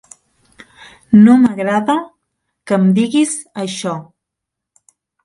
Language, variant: Catalan, Central